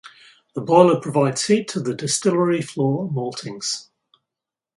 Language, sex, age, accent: English, male, 60-69, Australian English